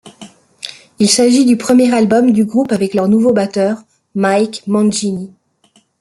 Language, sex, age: French, female, 50-59